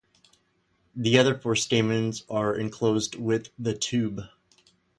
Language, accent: English, United States English